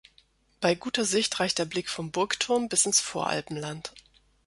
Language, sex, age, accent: German, female, 30-39, Deutschland Deutsch